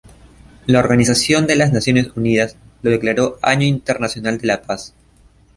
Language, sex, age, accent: Spanish, male, under 19, Andino-Pacífico: Colombia, Perú, Ecuador, oeste de Bolivia y Venezuela andina